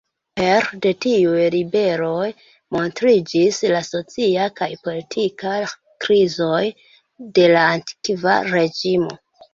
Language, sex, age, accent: Esperanto, female, 19-29, Internacia